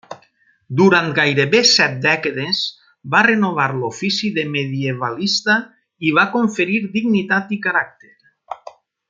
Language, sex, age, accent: Catalan, male, 40-49, valencià